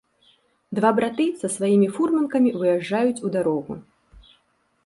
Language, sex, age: Belarusian, female, 30-39